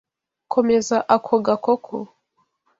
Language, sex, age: Kinyarwanda, female, 19-29